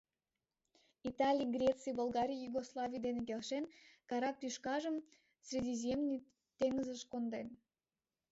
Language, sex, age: Mari, female, under 19